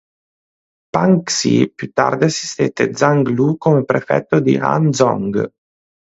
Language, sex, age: Italian, male, 19-29